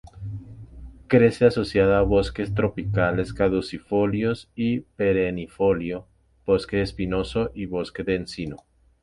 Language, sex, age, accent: Spanish, male, 30-39, Caribe: Cuba, Venezuela, Puerto Rico, República Dominicana, Panamá, Colombia caribeña, México caribeño, Costa del golfo de México